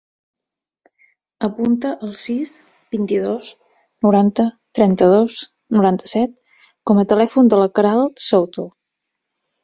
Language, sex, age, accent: Catalan, female, 30-39, Garrotxi